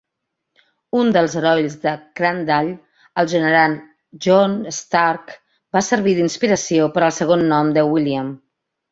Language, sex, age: Catalan, female, 40-49